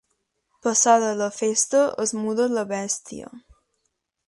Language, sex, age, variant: Catalan, female, under 19, Balear